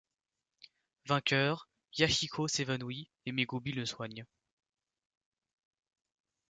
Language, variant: French, Français de métropole